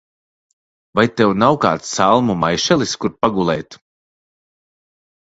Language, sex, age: Latvian, male, 30-39